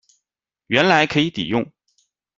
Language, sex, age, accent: Chinese, male, 30-39, 出生地：浙江省